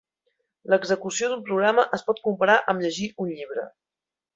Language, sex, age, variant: Catalan, female, 30-39, Central